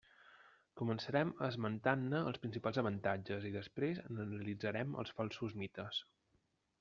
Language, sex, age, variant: Catalan, male, 30-39, Central